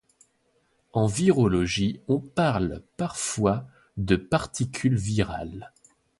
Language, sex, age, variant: French, male, 19-29, Français de métropole